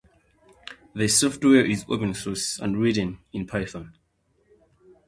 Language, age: English, 19-29